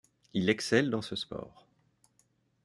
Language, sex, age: French, male, 30-39